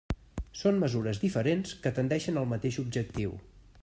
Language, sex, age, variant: Catalan, male, 50-59, Central